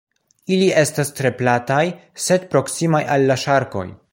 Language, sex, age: Esperanto, male, 19-29